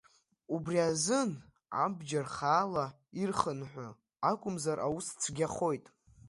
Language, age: Abkhazian, under 19